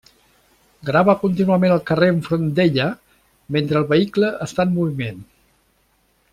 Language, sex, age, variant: Catalan, male, 60-69, Central